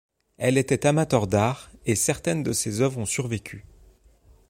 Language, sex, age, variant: French, male, 30-39, Français de métropole